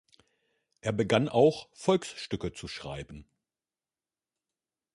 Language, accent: German, Deutschland Deutsch